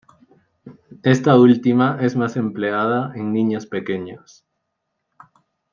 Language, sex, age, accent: Spanish, male, 19-29, Andino-Pacífico: Colombia, Perú, Ecuador, oeste de Bolivia y Venezuela andina